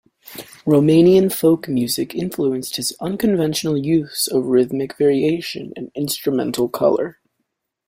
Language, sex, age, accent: English, male, under 19, United States English